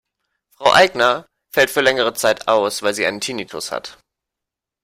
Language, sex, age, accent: German, male, 19-29, Deutschland Deutsch